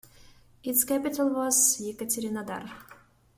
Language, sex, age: English, female, 19-29